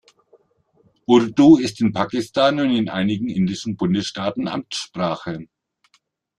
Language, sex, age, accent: German, male, 50-59, Deutschland Deutsch